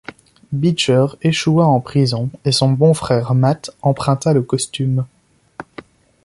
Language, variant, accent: French, Français d'Europe, Français de Belgique